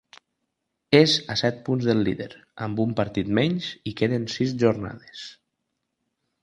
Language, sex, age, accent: Catalan, male, 30-39, valencià